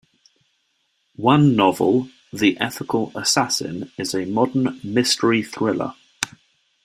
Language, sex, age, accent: English, male, 30-39, England English